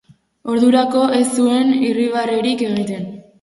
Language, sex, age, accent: Basque, female, under 19, Mendebalekoa (Araba, Bizkaia, Gipuzkoako mendebaleko herri batzuk)